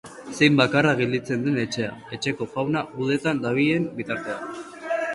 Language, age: Basque, under 19